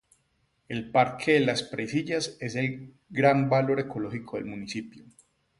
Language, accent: Spanish, Andino-Pacífico: Colombia, Perú, Ecuador, oeste de Bolivia y Venezuela andina